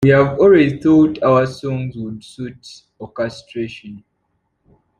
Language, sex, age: English, male, 19-29